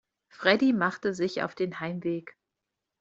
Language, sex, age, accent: German, female, 30-39, Deutschland Deutsch